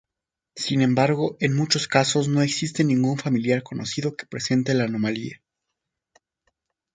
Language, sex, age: Spanish, male, 19-29